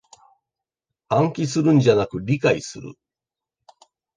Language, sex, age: Japanese, male, 50-59